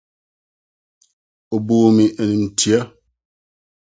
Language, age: Akan, 60-69